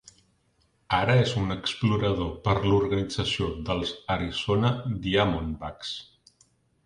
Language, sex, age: Catalan, male, 50-59